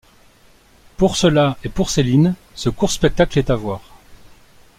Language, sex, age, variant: French, male, 40-49, Français de métropole